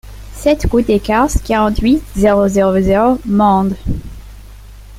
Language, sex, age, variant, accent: French, female, 19-29, Français d'Amérique du Nord, Français des États-Unis